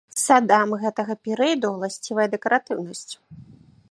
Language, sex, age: Belarusian, female, 19-29